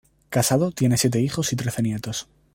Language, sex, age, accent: Spanish, male, 19-29, España: Centro-Sur peninsular (Madrid, Toledo, Castilla-La Mancha)